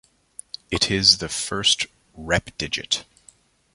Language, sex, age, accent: English, male, 30-39, Canadian English